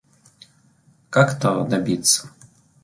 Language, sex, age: Russian, male, 40-49